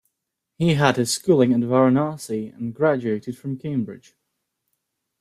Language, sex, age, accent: English, male, 19-29, England English